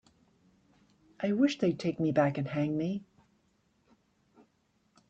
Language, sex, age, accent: English, female, 60-69, Canadian English